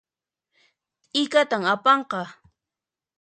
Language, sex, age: Puno Quechua, female, 30-39